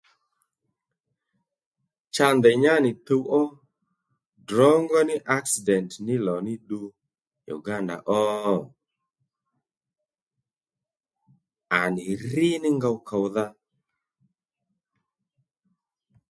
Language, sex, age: Lendu, male, 30-39